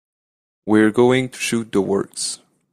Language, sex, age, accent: English, male, 19-29, Canadian English